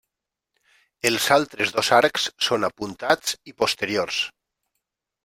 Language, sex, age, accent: Catalan, male, 40-49, valencià